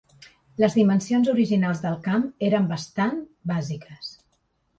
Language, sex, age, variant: Catalan, female, 40-49, Central